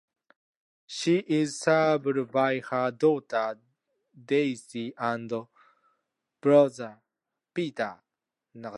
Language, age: English, 19-29